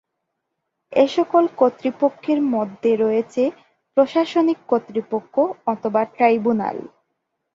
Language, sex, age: Bengali, female, 19-29